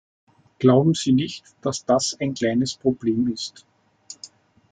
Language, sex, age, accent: German, male, 40-49, Österreichisches Deutsch